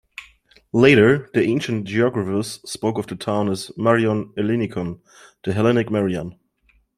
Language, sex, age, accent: English, male, 19-29, United States English